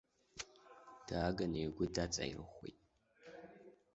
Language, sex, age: Abkhazian, male, under 19